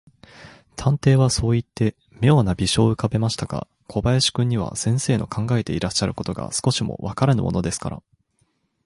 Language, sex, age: Japanese, male, 19-29